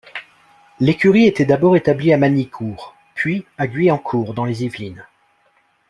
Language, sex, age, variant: French, male, 30-39, Français de métropole